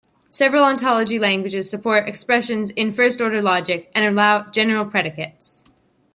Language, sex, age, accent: English, female, under 19, United States English